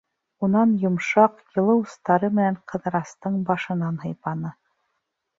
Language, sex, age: Bashkir, female, 40-49